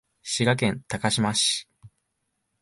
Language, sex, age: Japanese, male, 19-29